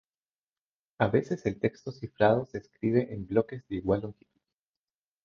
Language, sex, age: Spanish, male, 30-39